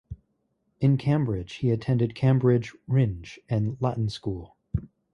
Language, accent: English, United States English